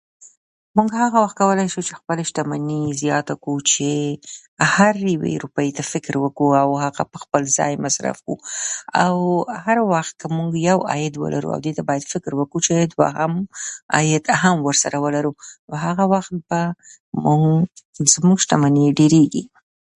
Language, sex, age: Pashto, female, 50-59